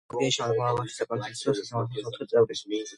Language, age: Georgian, under 19